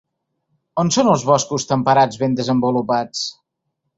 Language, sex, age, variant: Catalan, male, 40-49, Central